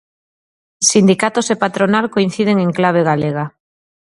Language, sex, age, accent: Galician, female, 40-49, Normativo (estándar)